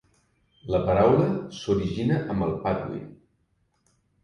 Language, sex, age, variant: Catalan, male, 50-59, Septentrional